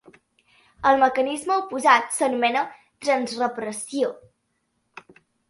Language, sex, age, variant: Catalan, male, 40-49, Central